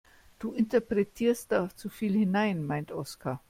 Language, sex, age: German, female, 50-59